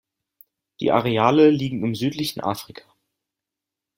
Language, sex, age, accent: German, male, 19-29, Deutschland Deutsch